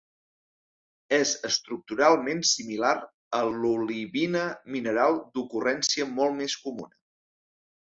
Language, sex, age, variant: Catalan, male, 40-49, Central